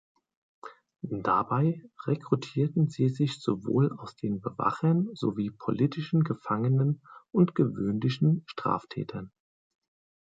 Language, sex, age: German, male, 30-39